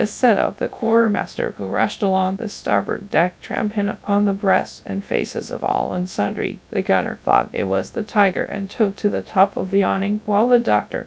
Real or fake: fake